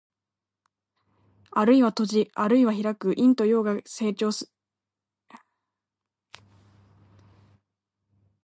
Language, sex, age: Japanese, female, under 19